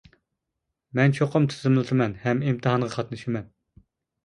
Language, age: Uyghur, 40-49